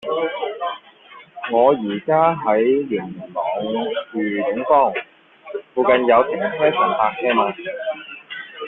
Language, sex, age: Cantonese, male, 30-39